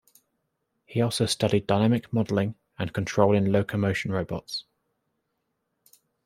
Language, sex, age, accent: English, male, 30-39, England English